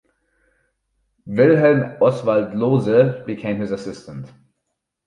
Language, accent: English, German